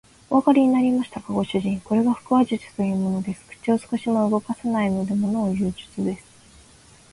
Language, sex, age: Japanese, female, 19-29